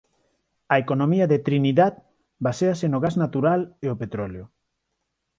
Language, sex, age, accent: Galician, male, 50-59, Neofalante